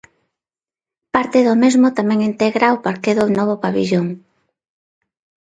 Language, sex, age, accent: Galician, female, 40-49, Neofalante